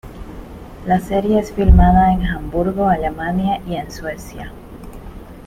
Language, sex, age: Spanish, female, 19-29